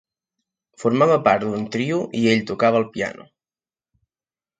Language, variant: Catalan, Central